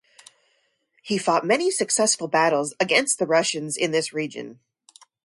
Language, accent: English, United States English